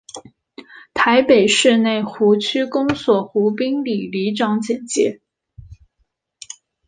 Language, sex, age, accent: Chinese, female, 19-29, 出生地：浙江省